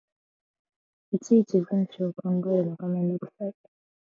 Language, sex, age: Japanese, female, 19-29